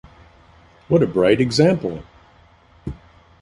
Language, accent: English, United States English